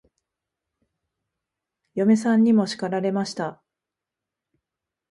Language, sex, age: Japanese, female, 30-39